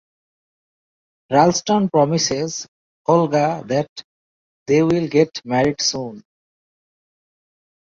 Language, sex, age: English, male, 19-29